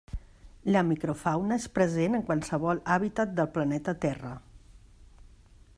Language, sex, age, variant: Catalan, female, 50-59, Central